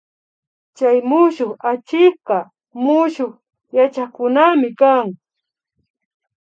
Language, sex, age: Imbabura Highland Quichua, female, 30-39